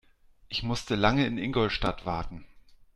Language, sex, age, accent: German, male, 40-49, Deutschland Deutsch